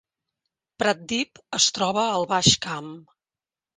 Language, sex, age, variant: Catalan, female, 60-69, Central